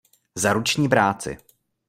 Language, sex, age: Czech, male, 19-29